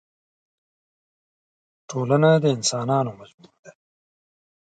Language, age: Pashto, 60-69